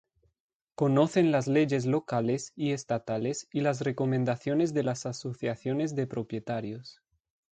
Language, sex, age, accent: Spanish, male, 19-29, España: Centro-Sur peninsular (Madrid, Toledo, Castilla-La Mancha)